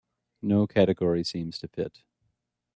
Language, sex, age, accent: English, male, 30-39, United States English